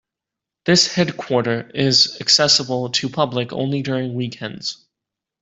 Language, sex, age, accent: English, male, 19-29, United States English